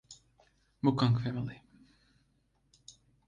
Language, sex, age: English, male, 30-39